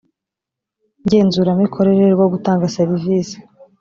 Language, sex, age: Kinyarwanda, female, 19-29